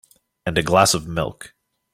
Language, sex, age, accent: English, male, 19-29, United States English